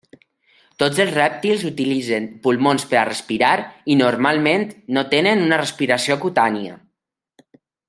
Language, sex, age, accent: Catalan, male, 30-39, valencià